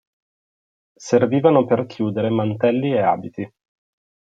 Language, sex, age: Italian, male, 19-29